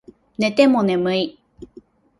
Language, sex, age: Japanese, female, 19-29